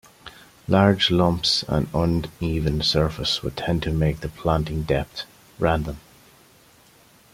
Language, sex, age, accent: English, male, 30-39, Irish English